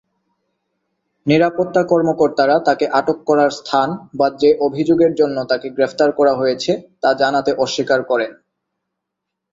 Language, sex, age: Bengali, male, 19-29